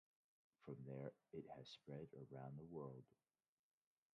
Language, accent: English, United States English